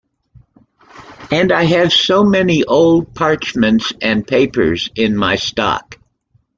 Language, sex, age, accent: English, male, 60-69, United States English